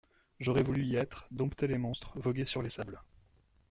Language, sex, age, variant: French, male, 19-29, Français de métropole